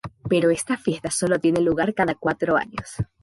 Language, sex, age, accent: Spanish, female, 19-29, Andino-Pacífico: Colombia, Perú, Ecuador, oeste de Bolivia y Venezuela andina